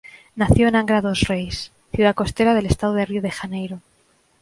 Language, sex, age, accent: Spanish, female, 30-39, España: Centro-Sur peninsular (Madrid, Toledo, Castilla-La Mancha)